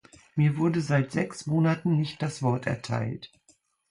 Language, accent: German, Deutschland Deutsch